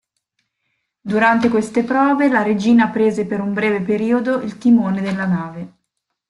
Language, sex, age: Italian, female, 40-49